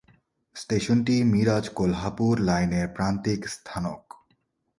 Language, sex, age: Bengali, male, 30-39